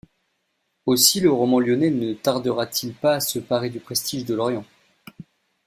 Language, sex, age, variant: French, male, 19-29, Français de métropole